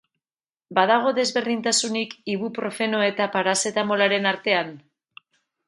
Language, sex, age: Basque, female, 40-49